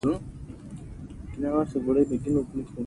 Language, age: Pashto, 19-29